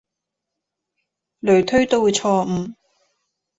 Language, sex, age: Cantonese, female, 19-29